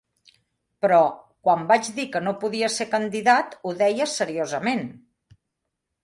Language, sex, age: Catalan, female, 60-69